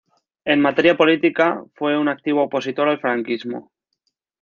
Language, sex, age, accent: Spanish, male, 19-29, España: Norte peninsular (Asturias, Castilla y León, Cantabria, País Vasco, Navarra, Aragón, La Rioja, Guadalajara, Cuenca)